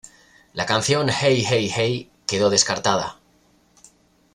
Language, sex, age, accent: Spanish, male, 19-29, España: Norte peninsular (Asturias, Castilla y León, Cantabria, País Vasco, Navarra, Aragón, La Rioja, Guadalajara, Cuenca)